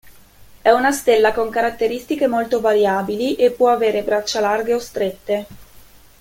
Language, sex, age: Italian, female, 19-29